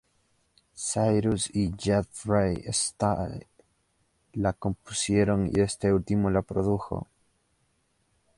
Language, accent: Spanish, Andino-Pacífico: Colombia, Perú, Ecuador, oeste de Bolivia y Venezuela andina